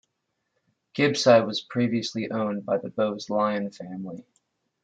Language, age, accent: English, 30-39, United States English